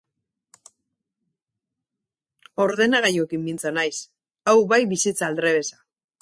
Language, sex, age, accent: Basque, female, 40-49, Mendebalekoa (Araba, Bizkaia, Gipuzkoako mendebaleko herri batzuk)